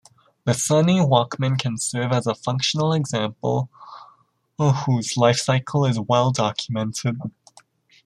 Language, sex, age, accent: English, male, 19-29, Canadian English